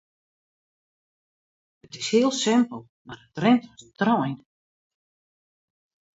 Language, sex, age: Western Frisian, female, 60-69